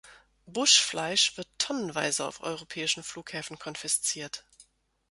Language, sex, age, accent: German, female, 40-49, Deutschland Deutsch